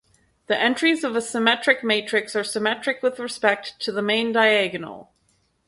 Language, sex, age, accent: English, female, 30-39, Canadian English